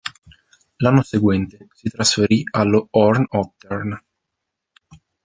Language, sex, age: Italian, male, 19-29